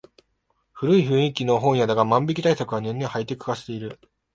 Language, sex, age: Japanese, male, 19-29